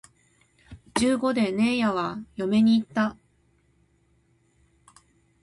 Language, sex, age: Japanese, female, 30-39